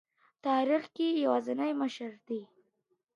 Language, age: Pashto, under 19